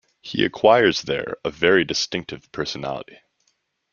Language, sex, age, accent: English, male, 19-29, Canadian English